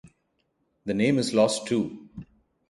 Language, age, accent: English, 30-39, India and South Asia (India, Pakistan, Sri Lanka)